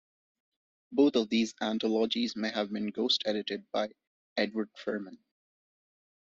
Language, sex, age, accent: English, male, 19-29, United States English